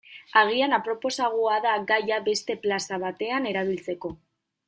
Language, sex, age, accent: Basque, female, 19-29, Mendebalekoa (Araba, Bizkaia, Gipuzkoako mendebaleko herri batzuk)